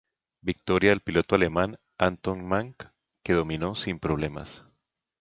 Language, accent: Spanish, Andino-Pacífico: Colombia, Perú, Ecuador, oeste de Bolivia y Venezuela andina